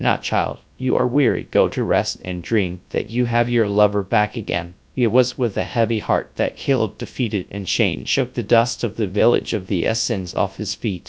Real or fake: fake